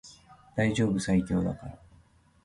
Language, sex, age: Japanese, male, 30-39